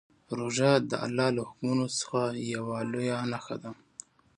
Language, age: Pashto, 19-29